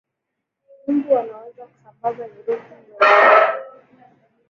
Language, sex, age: Swahili, female, 19-29